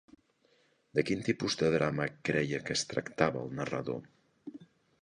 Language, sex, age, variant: Catalan, male, 60-69, Central